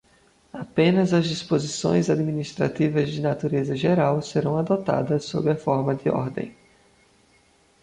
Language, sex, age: Portuguese, male, 30-39